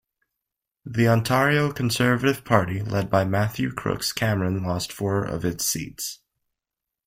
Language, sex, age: English, male, 19-29